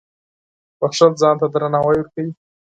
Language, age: Pashto, 19-29